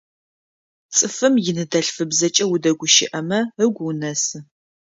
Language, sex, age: Adyghe, female, 30-39